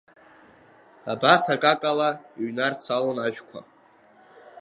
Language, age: Abkhazian, under 19